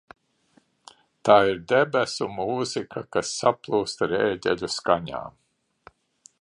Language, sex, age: Latvian, male, 70-79